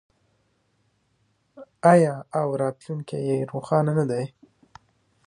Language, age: Pashto, 19-29